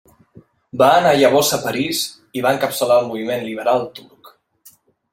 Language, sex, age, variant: Catalan, male, 19-29, Central